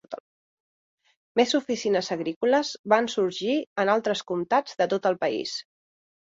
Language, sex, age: Catalan, female, 30-39